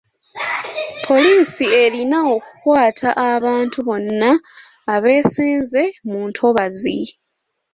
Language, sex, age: Ganda, female, 19-29